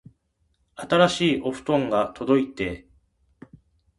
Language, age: Japanese, 50-59